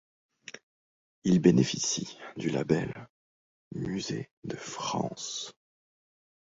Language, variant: French, Français de métropole